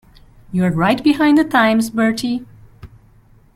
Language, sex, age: English, female, 40-49